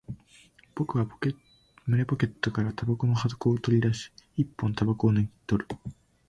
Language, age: Japanese, 19-29